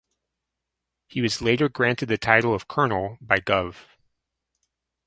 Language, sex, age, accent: English, male, 30-39, United States English